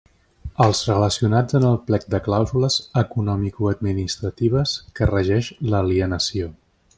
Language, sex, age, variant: Catalan, male, 40-49, Central